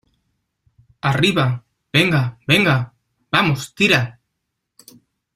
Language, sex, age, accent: Spanish, male, 19-29, España: Centro-Sur peninsular (Madrid, Toledo, Castilla-La Mancha)